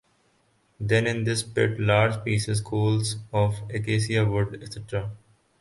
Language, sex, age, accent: English, male, under 19, India and South Asia (India, Pakistan, Sri Lanka)